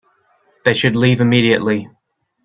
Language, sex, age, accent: English, male, 19-29, New Zealand English